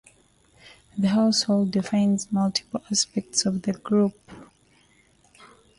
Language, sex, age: English, female, 19-29